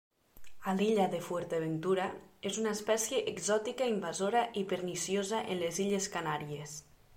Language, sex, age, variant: Catalan, female, 19-29, Nord-Occidental